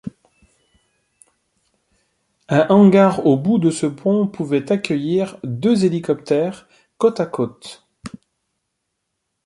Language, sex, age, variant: French, male, 40-49, Français de métropole